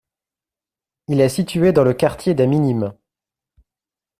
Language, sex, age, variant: French, male, 19-29, Français de métropole